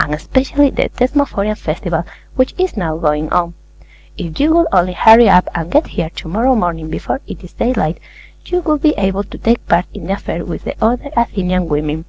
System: none